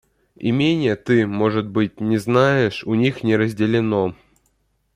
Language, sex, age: Russian, male, under 19